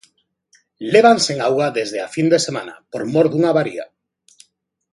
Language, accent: Galician, Normativo (estándar)